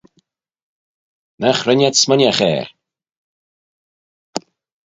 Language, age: Manx, 40-49